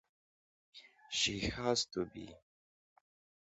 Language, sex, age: English, male, 19-29